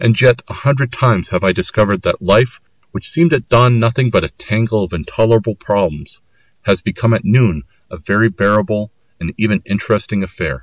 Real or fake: real